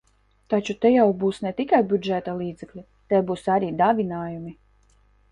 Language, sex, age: Latvian, female, 19-29